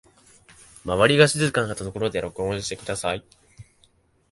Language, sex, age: Japanese, male, 19-29